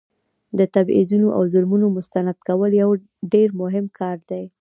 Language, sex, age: Pashto, female, 19-29